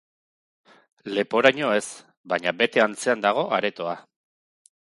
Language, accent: Basque, Erdialdekoa edo Nafarra (Gipuzkoa, Nafarroa)